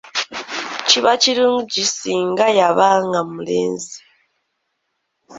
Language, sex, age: Ganda, female, 19-29